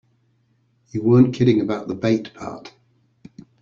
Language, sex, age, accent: English, male, 50-59, England English